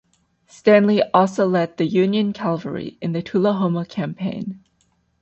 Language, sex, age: English, female, 19-29